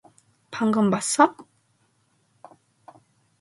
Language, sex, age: Korean, female, 19-29